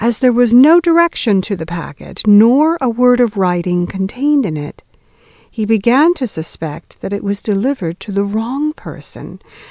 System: none